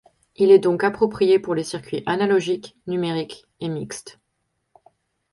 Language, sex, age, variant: French, female, 19-29, Français de métropole